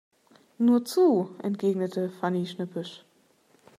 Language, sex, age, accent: German, female, 30-39, Deutschland Deutsch